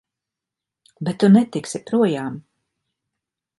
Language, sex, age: Latvian, female, 50-59